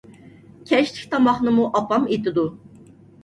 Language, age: Uyghur, 30-39